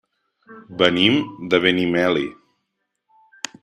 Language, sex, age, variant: Catalan, male, 30-39, Central